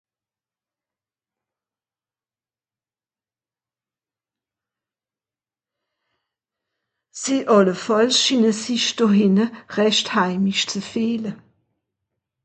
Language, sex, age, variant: Swiss German, female, 60-69, Nordniederàlemmànisch (Rishoffe, Zàwere, Bùsswìller, Hawenau, Brüemt, Stroossbùri, Molse, Dàmbàch, Schlettstàtt, Pfàlzbùri usw.)